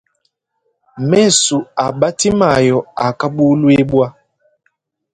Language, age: Luba-Lulua, 19-29